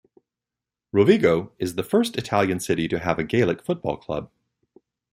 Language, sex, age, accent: English, male, 50-59, United States English